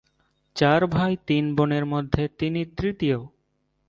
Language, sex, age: Bengali, male, 19-29